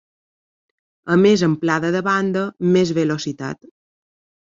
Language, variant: Catalan, Balear